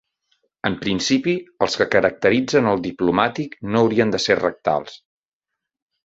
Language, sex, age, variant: Catalan, male, 30-39, Central